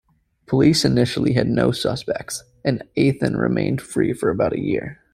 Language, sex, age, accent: English, male, 30-39, United States English